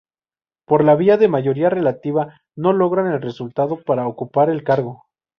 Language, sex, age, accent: Spanish, male, 19-29, México